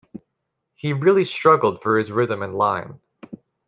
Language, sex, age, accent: English, female, 19-29, United States English